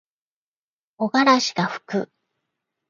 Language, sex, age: Japanese, female, 50-59